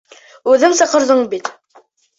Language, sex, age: Bashkir, male, under 19